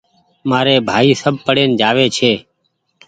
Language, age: Goaria, 30-39